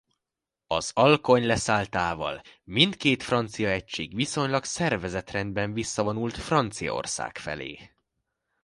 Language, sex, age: Hungarian, male, under 19